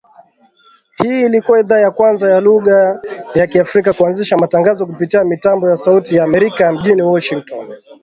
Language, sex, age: Swahili, male, 19-29